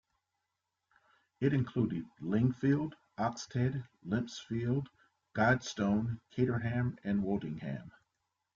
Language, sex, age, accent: English, male, 50-59, United States English